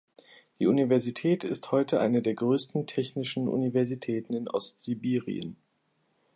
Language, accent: German, Deutschland Deutsch